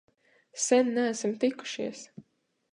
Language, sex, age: Latvian, female, 19-29